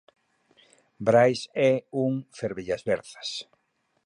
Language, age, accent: Galician, 50-59, Central (gheada)